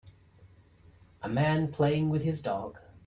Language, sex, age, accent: English, male, 30-39, United States English